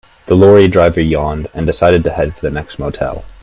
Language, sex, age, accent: English, male, 19-29, United States English